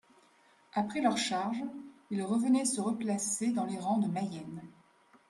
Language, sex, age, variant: French, female, 19-29, Français de métropole